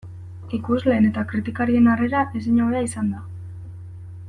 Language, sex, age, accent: Basque, female, 19-29, Erdialdekoa edo Nafarra (Gipuzkoa, Nafarroa)